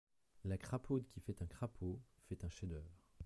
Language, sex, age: French, male, 30-39